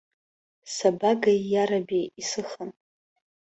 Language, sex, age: Abkhazian, female, under 19